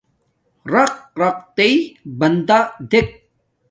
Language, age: Domaaki, 40-49